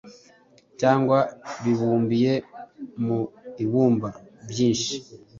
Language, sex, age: Kinyarwanda, male, 30-39